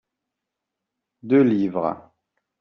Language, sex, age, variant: French, male, 40-49, Français de métropole